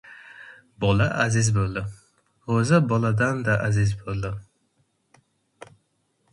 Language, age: Uzbek, 19-29